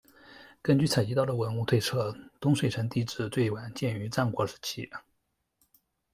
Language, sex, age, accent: Chinese, male, 19-29, 出生地：江苏省